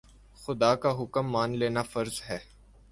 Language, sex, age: Urdu, male, 19-29